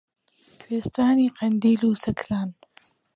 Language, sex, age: Central Kurdish, female, 30-39